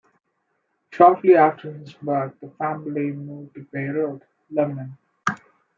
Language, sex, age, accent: English, male, 19-29, India and South Asia (India, Pakistan, Sri Lanka)